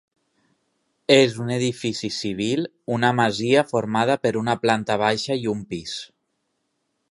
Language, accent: Catalan, valencià